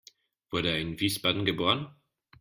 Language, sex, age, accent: German, male, 19-29, Österreichisches Deutsch